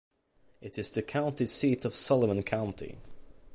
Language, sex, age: English, male, under 19